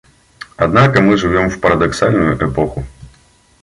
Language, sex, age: Russian, male, 30-39